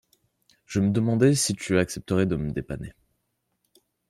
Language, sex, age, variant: French, male, 19-29, Français de métropole